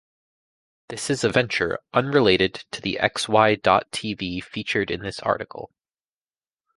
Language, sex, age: English, female, 19-29